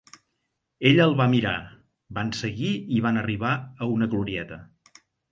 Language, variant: Catalan, Central